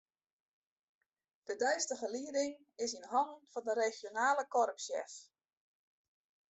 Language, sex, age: Western Frisian, female, 50-59